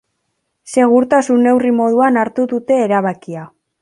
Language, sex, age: Basque, female, under 19